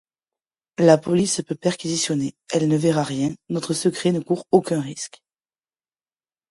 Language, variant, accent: French, Français de métropole, Français du sud de la France